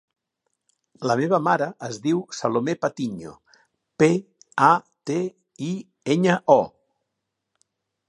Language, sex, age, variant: Catalan, male, 60-69, Central